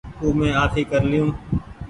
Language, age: Goaria, 19-29